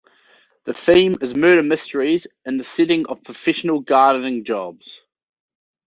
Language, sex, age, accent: English, male, 19-29, New Zealand English